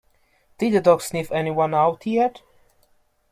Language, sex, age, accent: English, male, 19-29, United States English